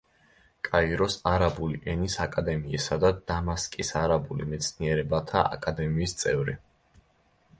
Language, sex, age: Georgian, male, 19-29